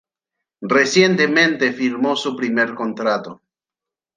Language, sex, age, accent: Spanish, male, 40-49, Rioplatense: Argentina, Uruguay, este de Bolivia, Paraguay